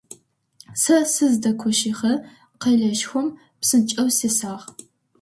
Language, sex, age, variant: Adyghe, female, under 19, Адыгабзэ (Кирил, пстэумэ зэдыряе)